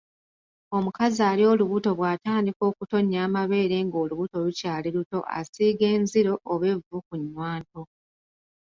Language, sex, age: Ganda, female, 30-39